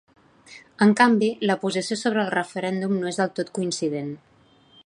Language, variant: Catalan, Central